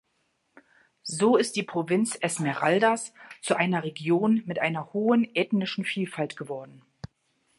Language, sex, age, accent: German, female, 40-49, Deutschland Deutsch